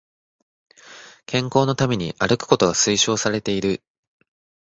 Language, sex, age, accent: Japanese, male, under 19, 標準語